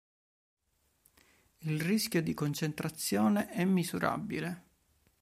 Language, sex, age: Italian, male, 30-39